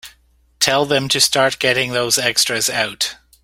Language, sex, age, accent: English, male, 40-49, Canadian English